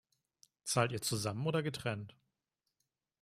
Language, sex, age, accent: German, male, 19-29, Deutschland Deutsch